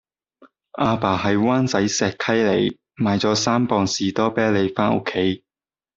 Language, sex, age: Cantonese, male, 19-29